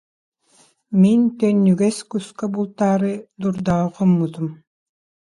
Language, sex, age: Yakut, female, 50-59